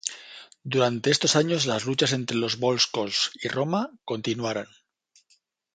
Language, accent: Spanish, España: Norte peninsular (Asturias, Castilla y León, Cantabria, País Vasco, Navarra, Aragón, La Rioja, Guadalajara, Cuenca)